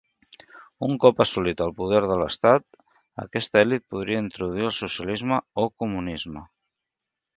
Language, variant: Catalan, Central